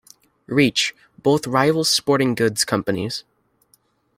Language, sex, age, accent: English, male, under 19, United States English